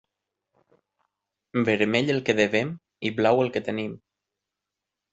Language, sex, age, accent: Catalan, male, 30-39, valencià